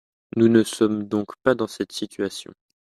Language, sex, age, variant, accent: French, male, 19-29, Français d'Europe, Français de Suisse